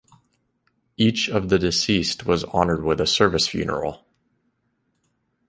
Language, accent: English, United States English